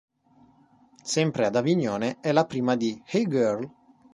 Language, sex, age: Italian, male, 40-49